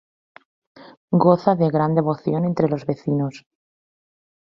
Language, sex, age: Spanish, female, 19-29